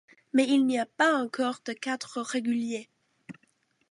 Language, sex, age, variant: French, female, under 19, Français de métropole